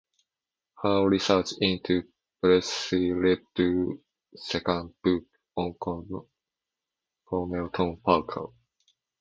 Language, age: English, under 19